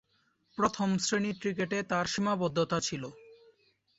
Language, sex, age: Bengali, male, 19-29